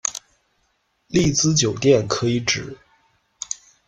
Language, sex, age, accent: Chinese, male, 19-29, 出生地：山东省